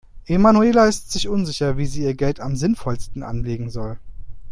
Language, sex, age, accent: German, male, 30-39, Deutschland Deutsch